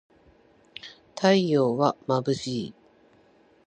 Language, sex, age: Japanese, female, 40-49